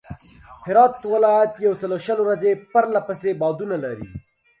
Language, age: Pashto, 40-49